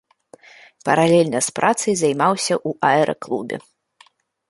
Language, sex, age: Belarusian, female, 30-39